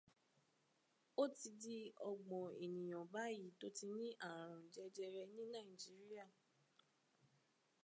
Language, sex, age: Yoruba, female, 19-29